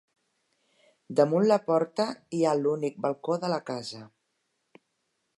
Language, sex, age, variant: Catalan, female, 60-69, Central